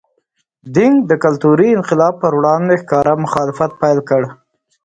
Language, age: Pashto, 40-49